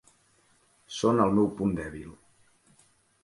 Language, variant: Catalan, Central